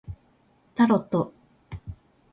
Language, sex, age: Japanese, female, 19-29